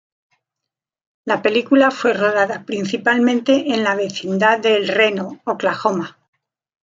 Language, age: Spanish, 60-69